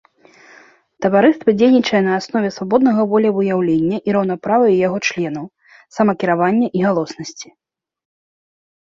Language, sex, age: Belarusian, female, 30-39